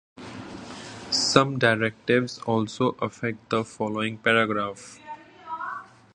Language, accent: English, India and South Asia (India, Pakistan, Sri Lanka)